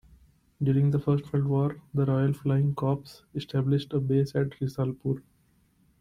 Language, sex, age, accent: English, male, 19-29, India and South Asia (India, Pakistan, Sri Lanka)